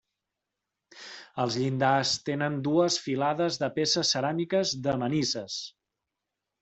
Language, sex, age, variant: Catalan, male, 30-39, Central